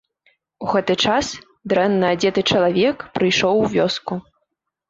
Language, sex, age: Belarusian, female, 19-29